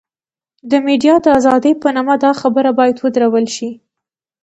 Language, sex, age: Pashto, female, under 19